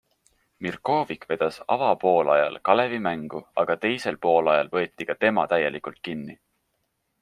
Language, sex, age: Estonian, male, 19-29